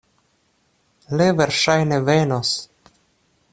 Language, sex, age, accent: Esperanto, male, 19-29, Internacia